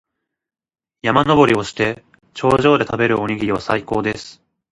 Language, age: Japanese, 19-29